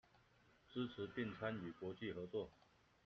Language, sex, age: Chinese, male, 40-49